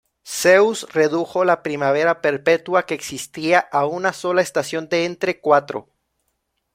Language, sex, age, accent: Spanish, male, 19-29, México